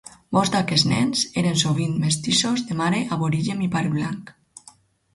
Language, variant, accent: Catalan, Alacantí, valencià